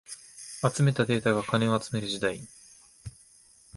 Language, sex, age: Japanese, male, 19-29